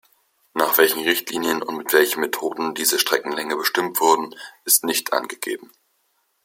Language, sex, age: German, male, 19-29